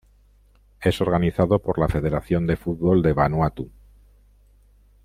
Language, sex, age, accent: Spanish, male, 50-59, España: Norte peninsular (Asturias, Castilla y León, Cantabria, País Vasco, Navarra, Aragón, La Rioja, Guadalajara, Cuenca)